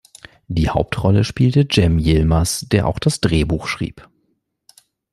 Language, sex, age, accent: German, male, 19-29, Deutschland Deutsch